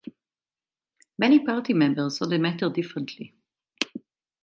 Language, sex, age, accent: English, female, 40-49, Israeli